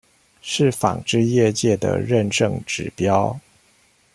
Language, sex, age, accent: Chinese, male, 40-49, 出生地：臺中市